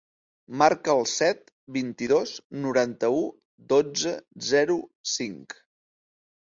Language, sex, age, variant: Catalan, male, 40-49, Central